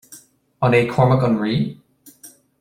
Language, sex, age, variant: Irish, male, 19-29, Gaeilge na Mumhan